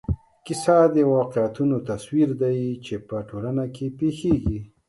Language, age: Pashto, 40-49